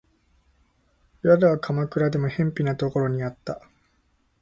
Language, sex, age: Japanese, male, 19-29